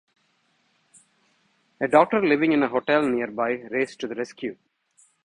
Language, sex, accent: English, male, India and South Asia (India, Pakistan, Sri Lanka)